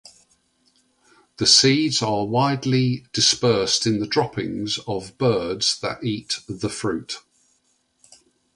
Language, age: English, 60-69